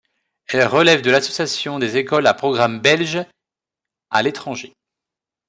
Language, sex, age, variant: French, male, 40-49, Français de métropole